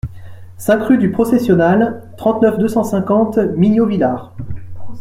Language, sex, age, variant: French, male, 19-29, Français de métropole